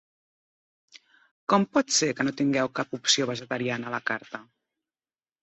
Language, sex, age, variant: Catalan, female, 40-49, Central